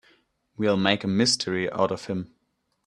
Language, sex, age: English, male, 19-29